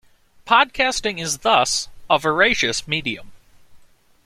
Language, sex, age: English, male, 19-29